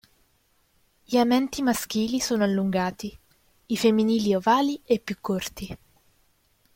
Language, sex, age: Italian, female, 19-29